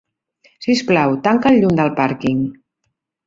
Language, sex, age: Catalan, female, 60-69